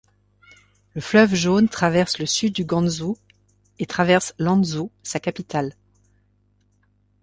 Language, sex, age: French, female, 50-59